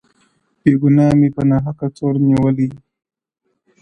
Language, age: Pashto, under 19